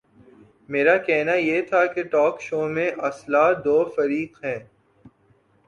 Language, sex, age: Urdu, male, 19-29